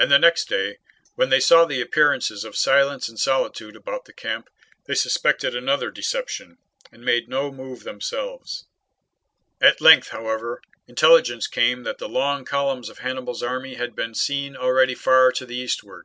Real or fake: real